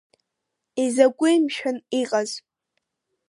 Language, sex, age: Abkhazian, female, under 19